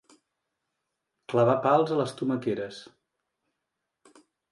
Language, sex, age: Catalan, male, 40-49